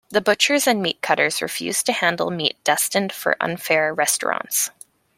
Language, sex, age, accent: English, female, 19-29, Canadian English